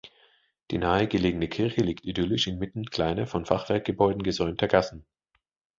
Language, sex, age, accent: German, male, 30-39, Deutschland Deutsch